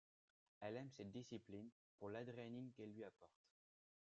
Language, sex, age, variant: French, male, under 19, Français de métropole